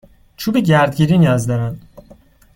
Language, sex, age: Persian, male, 19-29